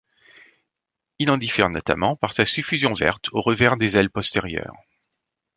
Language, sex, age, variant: French, male, 50-59, Français de métropole